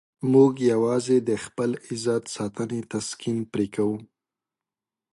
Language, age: Pashto, 19-29